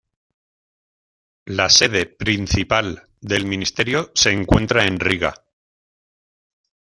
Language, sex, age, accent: Spanish, male, 50-59, España: Centro-Sur peninsular (Madrid, Toledo, Castilla-La Mancha)